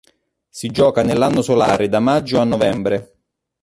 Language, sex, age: Italian, male, 40-49